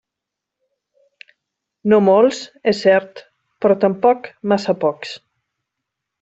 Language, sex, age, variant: Catalan, female, 50-59, Central